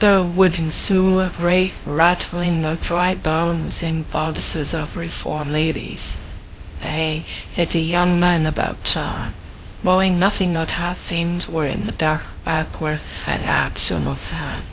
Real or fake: fake